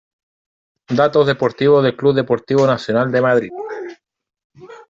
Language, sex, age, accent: Spanish, male, 30-39, Chileno: Chile, Cuyo